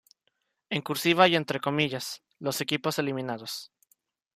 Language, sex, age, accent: Spanish, male, under 19, México